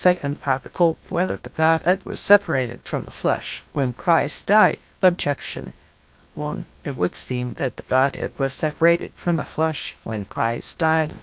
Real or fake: fake